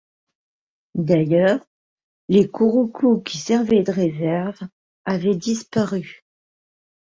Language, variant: French, Français de métropole